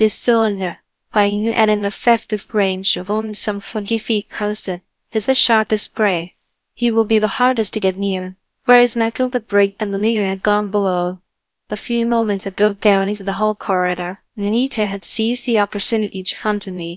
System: TTS, VITS